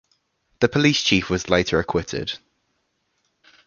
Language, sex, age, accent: English, male, 19-29, England English